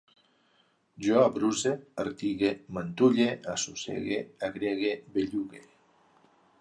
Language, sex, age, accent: Catalan, male, 60-69, Neutre